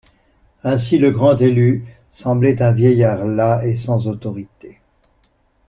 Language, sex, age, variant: French, male, 60-69, Français de métropole